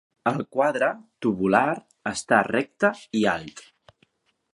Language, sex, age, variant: Catalan, male, 30-39, Central